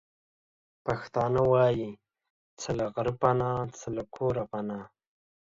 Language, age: Pashto, 19-29